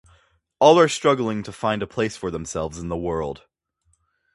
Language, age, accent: English, under 19, United States English